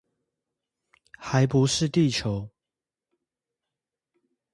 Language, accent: Chinese, 出生地：臺北市